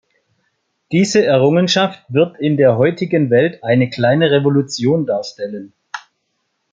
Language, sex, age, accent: German, male, 50-59, Deutschland Deutsch